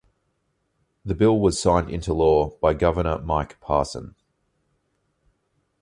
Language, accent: English, Australian English